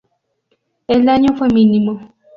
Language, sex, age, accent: Spanish, female, under 19, México